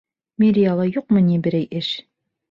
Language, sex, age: Bashkir, female, 30-39